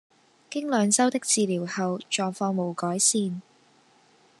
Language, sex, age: Cantonese, female, 19-29